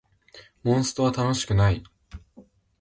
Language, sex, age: Japanese, male, under 19